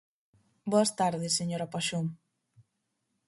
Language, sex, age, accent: Galician, female, 19-29, Normativo (estándar)